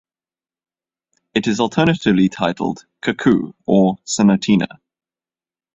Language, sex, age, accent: English, male, 19-29, Southern African (South Africa, Zimbabwe, Namibia)